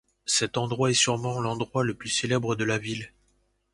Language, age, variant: French, 40-49, Français de métropole